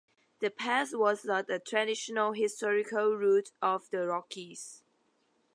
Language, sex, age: English, female, 19-29